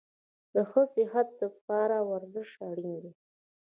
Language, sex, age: Pashto, female, 19-29